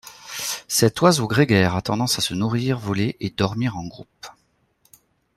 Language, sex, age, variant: French, male, 40-49, Français de métropole